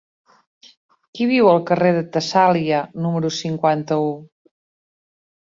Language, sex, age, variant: Catalan, female, 40-49, Central